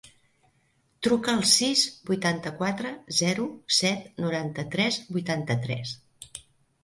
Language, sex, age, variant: Catalan, female, 60-69, Central